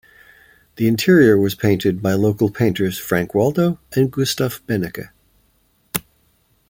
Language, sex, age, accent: English, male, 50-59, Canadian English